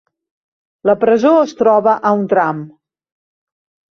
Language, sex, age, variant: Catalan, female, 50-59, Central